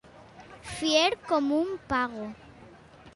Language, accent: Catalan, valencià